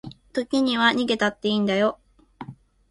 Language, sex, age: Japanese, female, 19-29